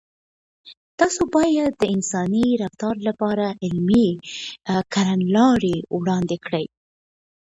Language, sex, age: Pashto, female, 19-29